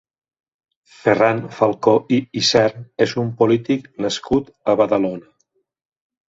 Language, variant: Catalan, Central